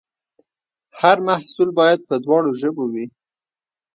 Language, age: Pashto, 30-39